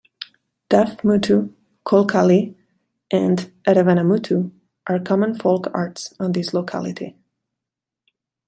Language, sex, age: English, female, 30-39